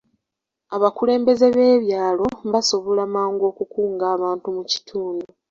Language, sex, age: Ganda, female, 19-29